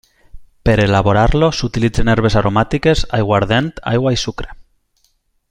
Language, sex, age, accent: Catalan, male, 19-29, valencià